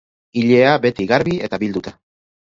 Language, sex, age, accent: Basque, male, 50-59, Erdialdekoa edo Nafarra (Gipuzkoa, Nafarroa)